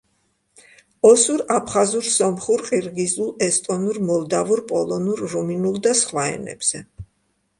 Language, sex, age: Georgian, female, 60-69